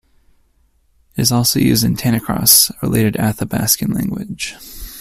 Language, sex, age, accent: English, male, 19-29, United States English